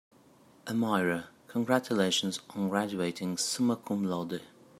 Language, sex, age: English, male, 30-39